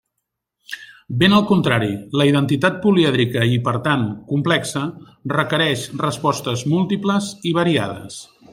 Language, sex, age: Catalan, male, 50-59